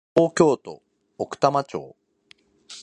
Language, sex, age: Japanese, female, 19-29